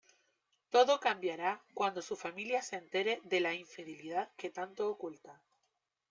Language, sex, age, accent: Spanish, female, 19-29, Chileno: Chile, Cuyo